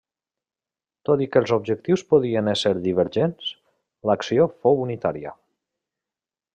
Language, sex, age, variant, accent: Catalan, male, 30-39, Valencià meridional, valencià